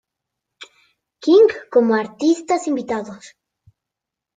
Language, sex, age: Spanish, female, under 19